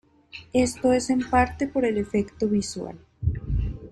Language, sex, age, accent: Spanish, female, 19-29, México